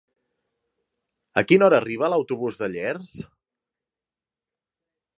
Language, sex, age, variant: Catalan, male, 30-39, Central